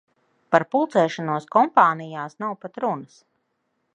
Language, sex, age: Latvian, female, 40-49